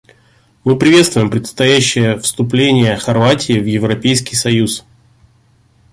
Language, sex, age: Russian, male, 30-39